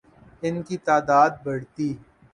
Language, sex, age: Urdu, male, 19-29